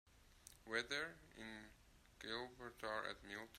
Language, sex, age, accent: English, male, 19-29, Southern African (South Africa, Zimbabwe, Namibia)